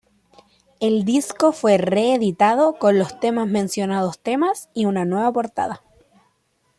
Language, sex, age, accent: Spanish, female, under 19, Chileno: Chile, Cuyo